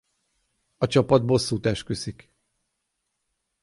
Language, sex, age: Hungarian, male, 40-49